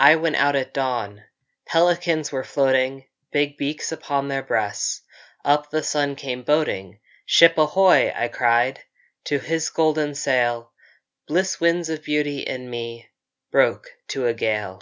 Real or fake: real